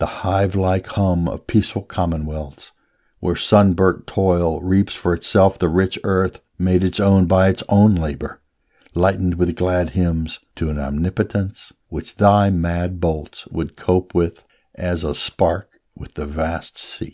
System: none